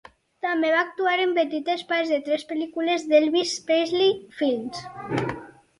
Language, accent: Catalan, valencià